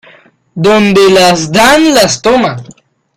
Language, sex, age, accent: Spanish, male, under 19, Andino-Pacífico: Colombia, Perú, Ecuador, oeste de Bolivia y Venezuela andina